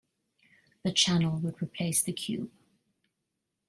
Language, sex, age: English, female, 30-39